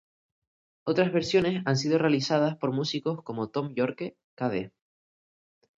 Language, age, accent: Spanish, 19-29, España: Islas Canarias